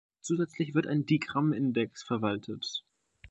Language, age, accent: German, under 19, Deutschland Deutsch